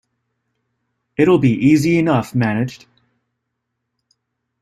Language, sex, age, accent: English, male, 30-39, United States English